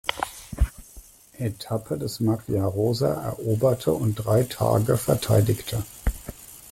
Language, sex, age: German, male, 40-49